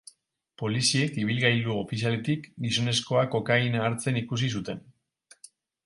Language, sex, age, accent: Basque, male, 40-49, Mendebalekoa (Araba, Bizkaia, Gipuzkoako mendebaleko herri batzuk)